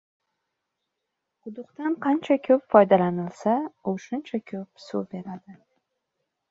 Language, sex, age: Uzbek, female, 30-39